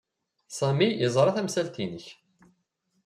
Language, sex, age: Kabyle, male, 30-39